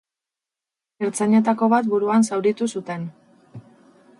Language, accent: Basque, Erdialdekoa edo Nafarra (Gipuzkoa, Nafarroa)